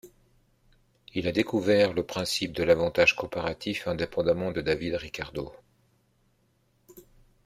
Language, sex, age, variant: French, male, 50-59, Français de métropole